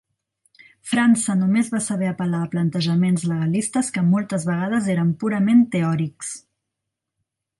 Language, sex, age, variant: Catalan, female, 40-49, Central